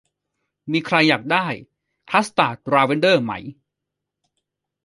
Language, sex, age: Thai, male, 30-39